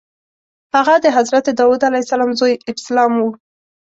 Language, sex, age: Pashto, female, 19-29